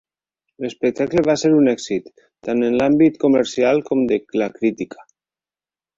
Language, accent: Catalan, valencià